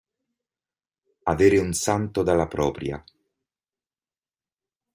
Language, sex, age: Italian, male, 40-49